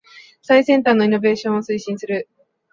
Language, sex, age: Japanese, female, 19-29